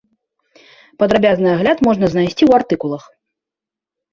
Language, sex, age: Belarusian, female, 30-39